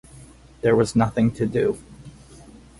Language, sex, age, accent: English, male, 30-39, United States English